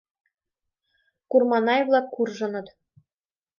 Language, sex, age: Mari, female, 19-29